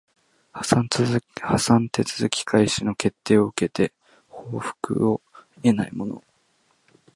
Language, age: Japanese, 19-29